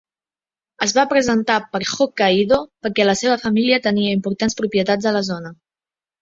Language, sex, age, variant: Catalan, female, 19-29, Central